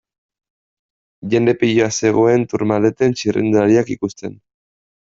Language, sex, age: Basque, male, 19-29